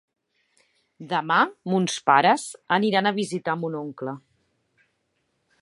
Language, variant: Catalan, Central